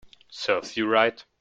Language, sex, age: English, male, 19-29